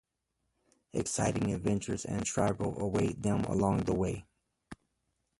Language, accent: English, United States English